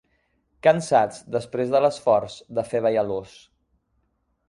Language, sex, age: Catalan, male, 40-49